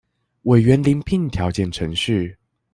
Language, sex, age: Chinese, male, 19-29